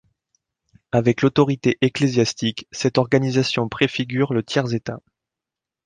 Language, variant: French, Français de métropole